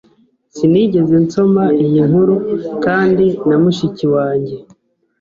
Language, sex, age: Kinyarwanda, male, 19-29